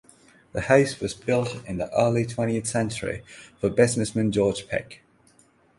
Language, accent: English, England English; India and South Asia (India, Pakistan, Sri Lanka)